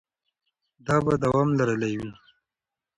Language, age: Pashto, 19-29